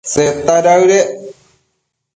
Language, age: Matsés, under 19